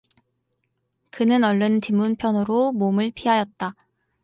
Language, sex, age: Korean, female, 19-29